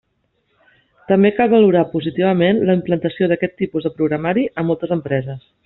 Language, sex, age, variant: Catalan, female, 40-49, Central